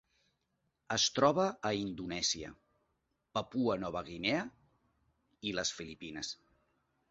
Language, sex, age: Catalan, male, 50-59